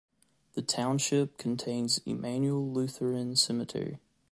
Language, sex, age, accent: English, male, 19-29, United States English